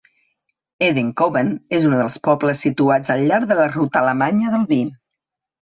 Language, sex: Catalan, female